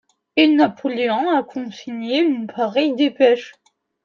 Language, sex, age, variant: French, male, under 19, Français de métropole